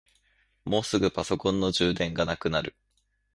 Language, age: Japanese, 19-29